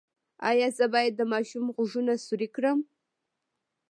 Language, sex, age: Pashto, female, 19-29